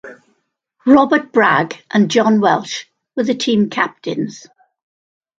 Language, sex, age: English, female, 70-79